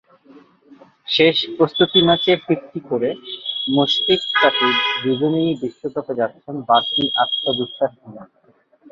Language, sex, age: Bengali, male, 30-39